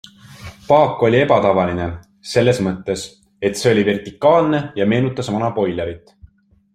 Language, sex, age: Estonian, male, 19-29